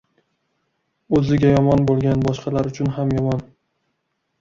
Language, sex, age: Uzbek, male, 19-29